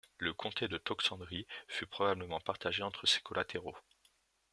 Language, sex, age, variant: French, male, under 19, Français de métropole